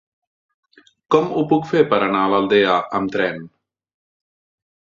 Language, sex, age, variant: Catalan, male, 40-49, Central